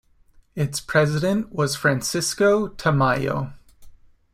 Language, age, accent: English, 30-39, United States English